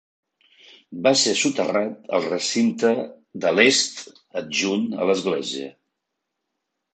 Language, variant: Catalan, Central